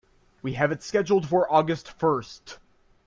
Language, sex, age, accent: English, male, 19-29, United States English